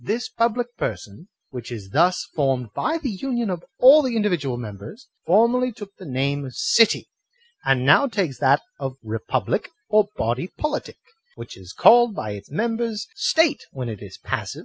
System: none